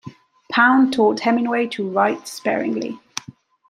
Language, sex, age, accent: English, female, 30-39, England English